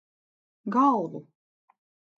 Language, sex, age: Latvian, female, 30-39